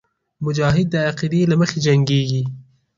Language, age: Pashto, 19-29